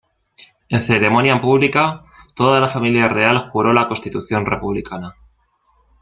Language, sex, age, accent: Spanish, male, 19-29, España: Centro-Sur peninsular (Madrid, Toledo, Castilla-La Mancha)